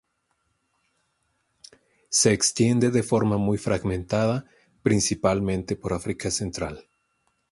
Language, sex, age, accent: Spanish, male, 40-49, México